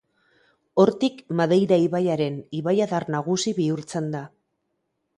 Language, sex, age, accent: Basque, female, 40-49, Mendebalekoa (Araba, Bizkaia, Gipuzkoako mendebaleko herri batzuk)